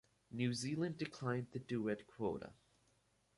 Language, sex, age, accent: English, male, under 19, United States English